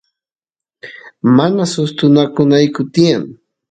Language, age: Santiago del Estero Quichua, 30-39